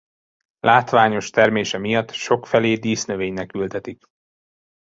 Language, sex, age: Hungarian, male, 19-29